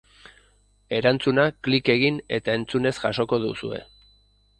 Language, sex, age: Basque, male, 30-39